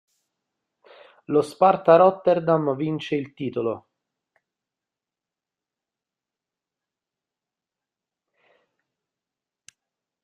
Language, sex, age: Italian, male, 30-39